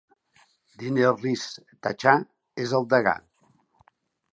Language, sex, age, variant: Catalan, male, 60-69, Central